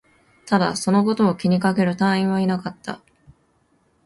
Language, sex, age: Japanese, female, 19-29